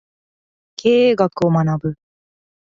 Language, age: Japanese, 19-29